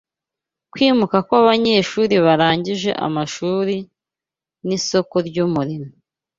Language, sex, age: Kinyarwanda, female, 19-29